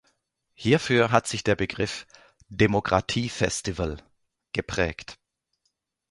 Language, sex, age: German, male, 40-49